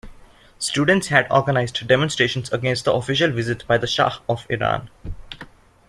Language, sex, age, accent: English, male, under 19, India and South Asia (India, Pakistan, Sri Lanka)